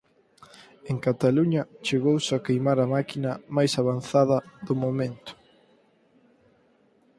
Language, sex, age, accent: Galician, male, 19-29, Atlántico (seseo e gheada)